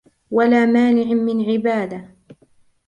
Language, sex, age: Arabic, female, 19-29